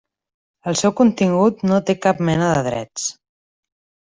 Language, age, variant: Catalan, 19-29, Central